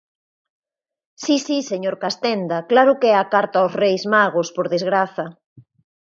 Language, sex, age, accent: Galician, female, 40-49, Normativo (estándar)